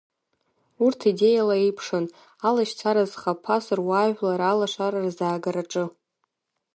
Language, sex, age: Abkhazian, female, under 19